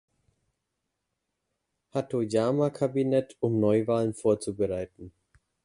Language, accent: German, Deutschland Deutsch